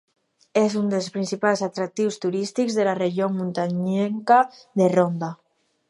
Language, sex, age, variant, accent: Catalan, female, under 19, Alacantí, valencià